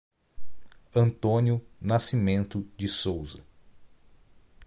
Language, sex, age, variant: Portuguese, male, 30-39, Portuguese (Brasil)